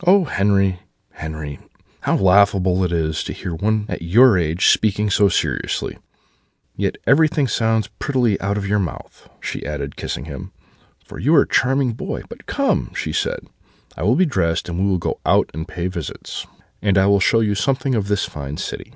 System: none